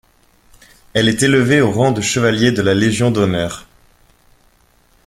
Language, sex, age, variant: French, male, 19-29, Français de métropole